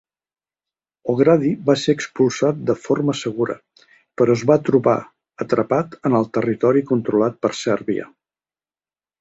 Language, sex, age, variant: Catalan, male, 60-69, Central